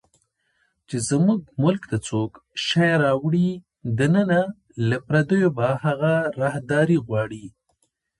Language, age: Pashto, 30-39